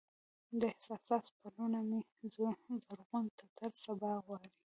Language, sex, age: Pashto, female, 19-29